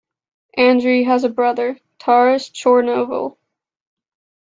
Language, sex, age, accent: English, female, under 19, United States English